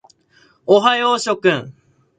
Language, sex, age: Japanese, male, 19-29